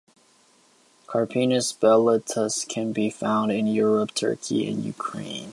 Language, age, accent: English, under 19, United States English